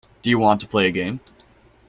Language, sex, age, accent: English, male, 19-29, United States English